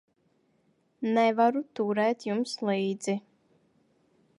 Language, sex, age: Latvian, female, 19-29